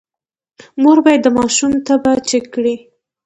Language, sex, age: Pashto, female, under 19